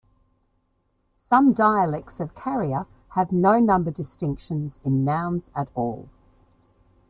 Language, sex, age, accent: English, female, 50-59, Australian English